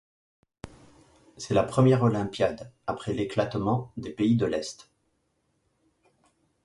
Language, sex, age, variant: French, male, 40-49, Français de métropole